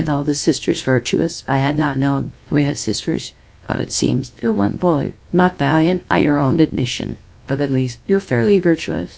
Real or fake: fake